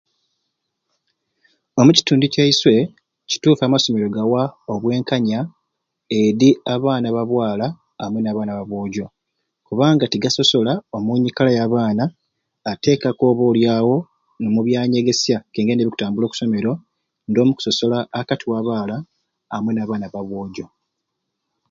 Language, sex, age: Ruuli, male, 30-39